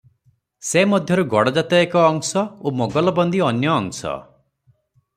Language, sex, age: Odia, male, 30-39